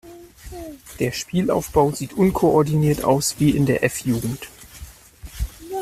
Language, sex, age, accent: German, male, 30-39, Deutschland Deutsch